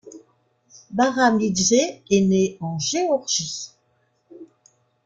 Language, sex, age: French, female, 60-69